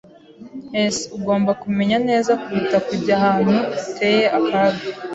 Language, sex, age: Kinyarwanda, female, 19-29